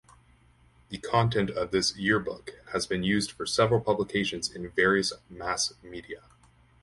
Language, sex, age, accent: English, male, 19-29, Canadian English